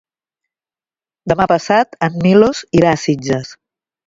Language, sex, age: Catalan, female, 50-59